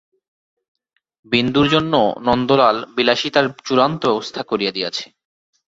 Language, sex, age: Bengali, male, 30-39